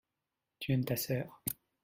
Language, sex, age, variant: French, male, 19-29, Français de métropole